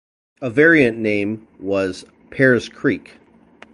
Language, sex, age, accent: English, male, 40-49, Canadian English